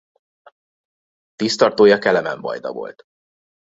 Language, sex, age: Hungarian, male, 30-39